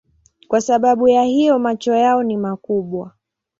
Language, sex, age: Swahili, female, 19-29